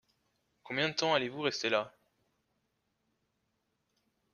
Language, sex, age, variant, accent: French, male, 19-29, Français d'Europe, Français de Suisse